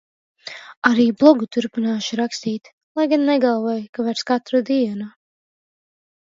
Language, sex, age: Latvian, female, under 19